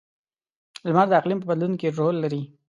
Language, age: Pashto, 19-29